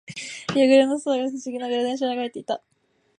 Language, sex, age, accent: Japanese, female, 19-29, 東京